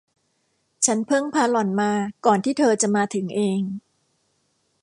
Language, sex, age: Thai, female, 50-59